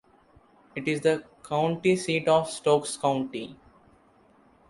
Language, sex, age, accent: English, male, 19-29, India and South Asia (India, Pakistan, Sri Lanka)